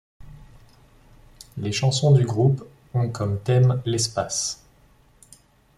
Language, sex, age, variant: French, male, 19-29, Français de métropole